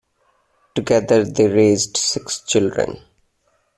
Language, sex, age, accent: English, male, 19-29, India and South Asia (India, Pakistan, Sri Lanka)